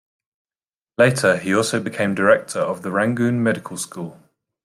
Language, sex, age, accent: English, male, 40-49, England English